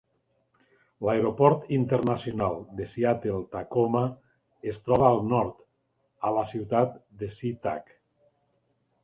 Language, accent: Catalan, valencià